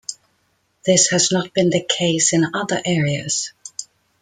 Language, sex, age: English, female, 50-59